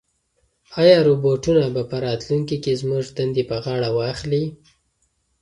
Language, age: Pashto, 19-29